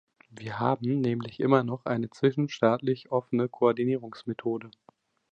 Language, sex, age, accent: German, male, 19-29, Deutschland Deutsch